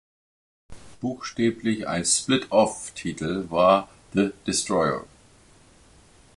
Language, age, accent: German, 60-69, Hochdeutsch